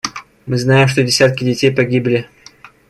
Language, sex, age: Russian, male, 19-29